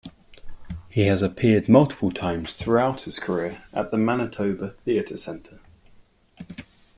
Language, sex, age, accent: English, male, 19-29, England English